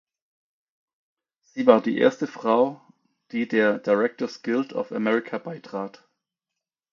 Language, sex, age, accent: German, male, 40-49, Deutschland Deutsch